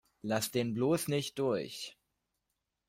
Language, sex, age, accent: German, male, under 19, Deutschland Deutsch